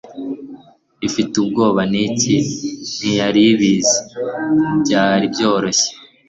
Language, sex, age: Kinyarwanda, male, 19-29